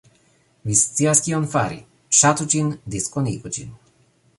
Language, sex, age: Esperanto, male, 40-49